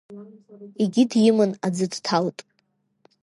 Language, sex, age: Abkhazian, female, 19-29